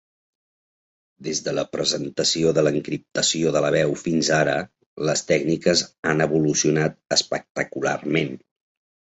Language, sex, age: Catalan, male, 40-49